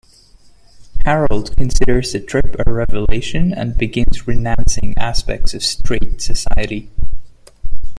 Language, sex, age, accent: English, male, 30-39, India and South Asia (India, Pakistan, Sri Lanka)